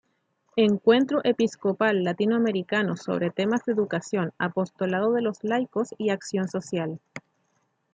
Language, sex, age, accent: Spanish, female, 30-39, Chileno: Chile, Cuyo